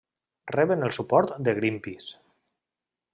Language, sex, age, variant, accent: Catalan, male, 30-39, Valencià meridional, valencià